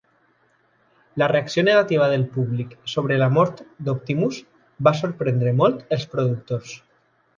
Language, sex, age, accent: Catalan, male, 30-39, valencià